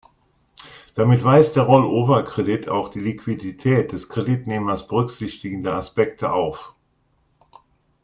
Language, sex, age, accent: German, male, 50-59, Deutschland Deutsch